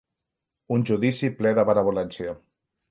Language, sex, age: Catalan, male, 40-49